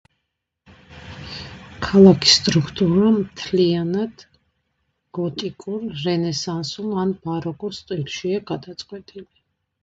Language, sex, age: Georgian, female, 50-59